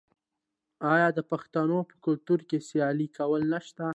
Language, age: Pashto, 19-29